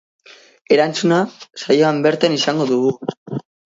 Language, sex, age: Basque, female, 40-49